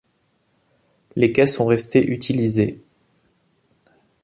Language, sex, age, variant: French, male, 30-39, Français de métropole